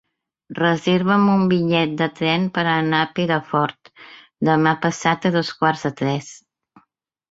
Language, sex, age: Catalan, female, 50-59